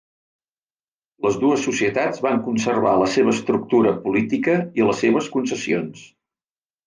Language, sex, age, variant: Catalan, male, 60-69, Central